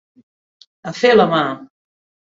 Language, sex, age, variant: Catalan, female, 50-59, Central